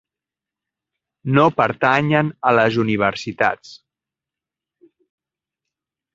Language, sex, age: Catalan, male, 40-49